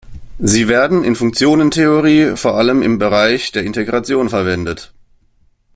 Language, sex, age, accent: German, male, 19-29, Deutschland Deutsch